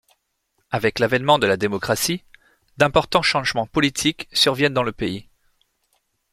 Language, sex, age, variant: French, male, 30-39, Français de métropole